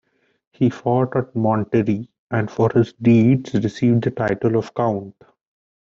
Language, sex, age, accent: English, male, 19-29, India and South Asia (India, Pakistan, Sri Lanka)